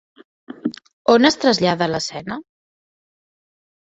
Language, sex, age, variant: Catalan, female, 19-29, Central